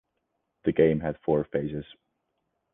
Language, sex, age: English, male, 19-29